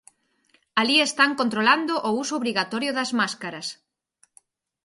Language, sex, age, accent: Galician, female, 30-39, Central (gheada)